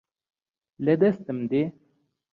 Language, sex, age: Central Kurdish, male, 19-29